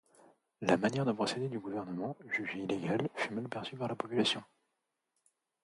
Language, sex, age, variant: French, male, 30-39, Français de métropole